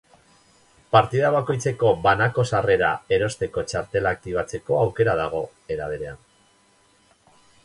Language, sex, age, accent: Basque, male, 50-59, Mendebalekoa (Araba, Bizkaia, Gipuzkoako mendebaleko herri batzuk)